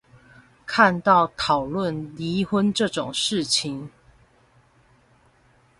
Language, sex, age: Chinese, female, 40-49